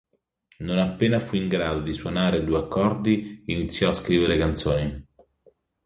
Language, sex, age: Italian, male, 30-39